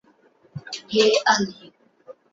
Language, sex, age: Bengali, female, 40-49